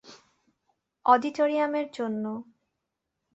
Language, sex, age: Bengali, female, 19-29